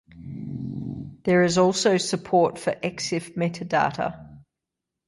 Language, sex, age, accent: English, female, 40-49, Australian English